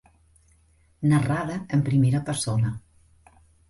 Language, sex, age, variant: Catalan, female, 40-49, Central